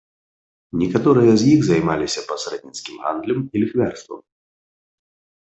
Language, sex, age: Belarusian, male, 30-39